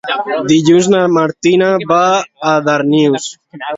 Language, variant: Catalan, Alacantí